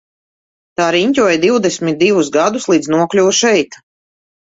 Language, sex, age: Latvian, female, 40-49